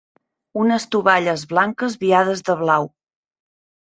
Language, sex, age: Catalan, female, 40-49